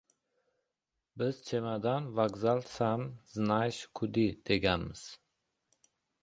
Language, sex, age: Uzbek, male, 19-29